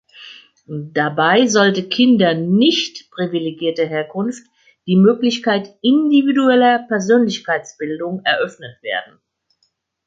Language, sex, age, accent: German, female, 60-69, Deutschland Deutsch